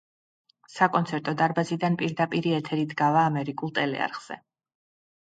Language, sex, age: Georgian, female, 40-49